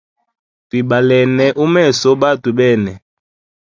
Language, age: Hemba, 19-29